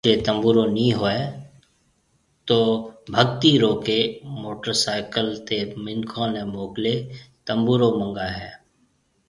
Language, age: Marwari (Pakistan), 30-39